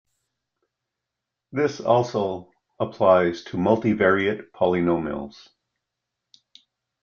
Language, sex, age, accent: English, male, 60-69, Canadian English